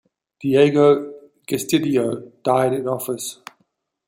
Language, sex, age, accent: English, female, 40-49, Southern African (South Africa, Zimbabwe, Namibia)